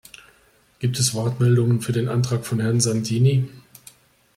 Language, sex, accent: German, male, Deutschland Deutsch